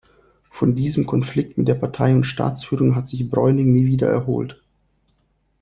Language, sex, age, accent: German, male, 30-39, Russisch Deutsch